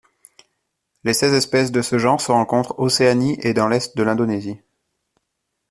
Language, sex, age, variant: French, male, 30-39, Français de métropole